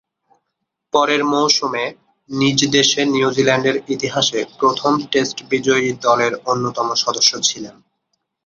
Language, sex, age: Bengali, male, 19-29